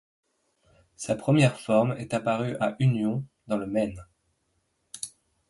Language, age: French, 30-39